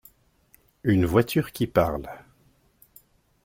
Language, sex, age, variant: French, male, 40-49, Français de métropole